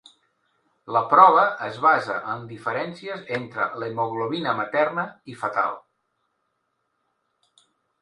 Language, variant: Catalan, Central